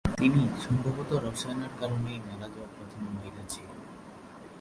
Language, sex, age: Bengali, male, 19-29